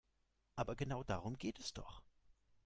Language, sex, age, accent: German, male, 30-39, Deutschland Deutsch